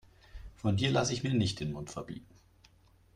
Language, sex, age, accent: German, male, 30-39, Deutschland Deutsch